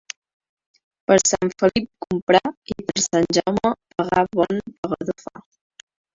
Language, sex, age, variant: Catalan, female, under 19, Central